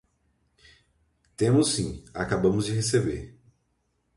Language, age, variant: Portuguese, 30-39, Portuguese (Brasil)